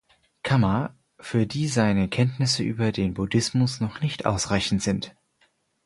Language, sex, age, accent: German, male, 19-29, Deutschland Deutsch